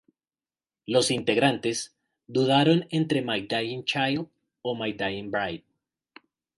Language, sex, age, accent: Spanish, male, 30-39, Andino-Pacífico: Colombia, Perú, Ecuador, oeste de Bolivia y Venezuela andina